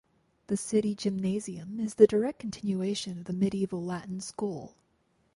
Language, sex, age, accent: English, female, 19-29, United States English